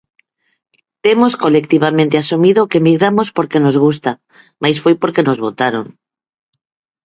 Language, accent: Galician, Normativo (estándar)